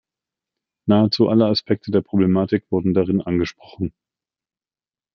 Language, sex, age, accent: German, male, 40-49, Deutschland Deutsch